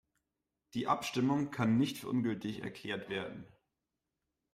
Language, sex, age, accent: German, male, 30-39, Deutschland Deutsch